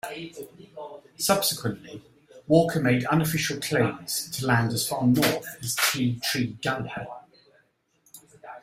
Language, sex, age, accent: English, male, 50-59, England English